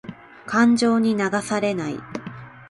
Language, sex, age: Japanese, female, 19-29